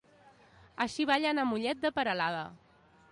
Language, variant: Catalan, Central